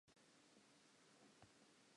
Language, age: Southern Sotho, 19-29